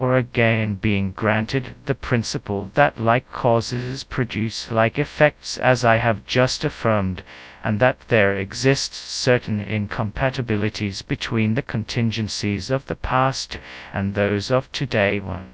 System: TTS, FastPitch